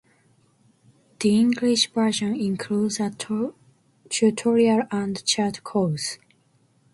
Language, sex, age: English, female, 19-29